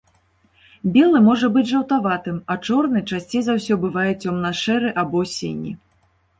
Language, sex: Belarusian, female